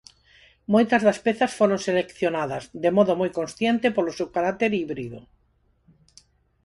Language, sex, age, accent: Galician, female, 50-59, Neofalante